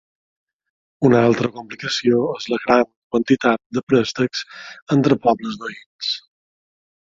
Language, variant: Catalan, Balear